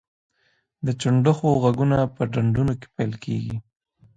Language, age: Pashto, 19-29